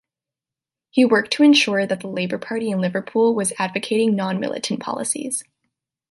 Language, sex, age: English, female, 19-29